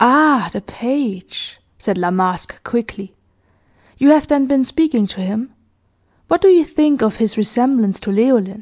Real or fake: real